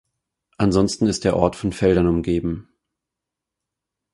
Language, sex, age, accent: German, male, 30-39, Deutschland Deutsch